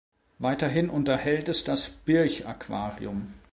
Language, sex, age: German, male, 40-49